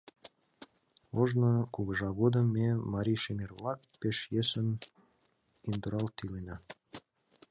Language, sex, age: Mari, male, 19-29